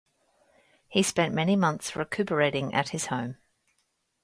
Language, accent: English, Australian English